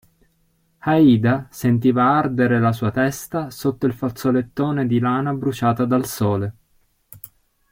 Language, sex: Italian, male